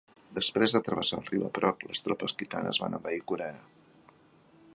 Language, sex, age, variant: Catalan, male, 50-59, Central